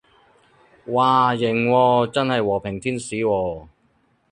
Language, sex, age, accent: Cantonese, male, 30-39, 广州音